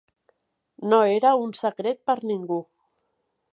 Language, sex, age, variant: Catalan, female, 40-49, Central